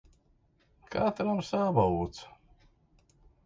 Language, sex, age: Latvian, male, 50-59